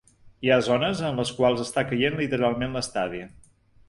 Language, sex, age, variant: Catalan, male, 50-59, Septentrional